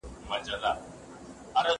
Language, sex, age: Pashto, female, 30-39